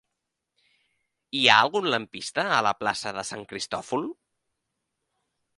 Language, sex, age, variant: Catalan, male, 19-29, Central